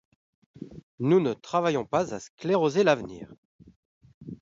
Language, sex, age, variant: French, male, 40-49, Français de métropole